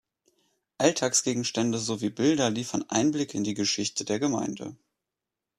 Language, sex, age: German, male, 19-29